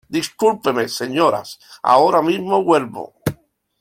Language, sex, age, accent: Spanish, male, 50-59, Caribe: Cuba, Venezuela, Puerto Rico, República Dominicana, Panamá, Colombia caribeña, México caribeño, Costa del golfo de México